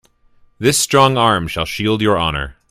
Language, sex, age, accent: English, male, 40-49, United States English